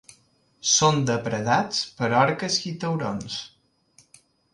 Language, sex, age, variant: Catalan, male, 19-29, Balear